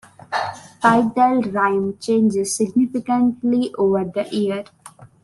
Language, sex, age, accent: English, female, 19-29, India and South Asia (India, Pakistan, Sri Lanka)